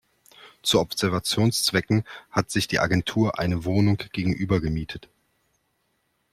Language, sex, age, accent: German, male, 40-49, Deutschland Deutsch